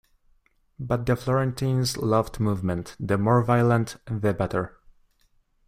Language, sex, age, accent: English, male, under 19, United States English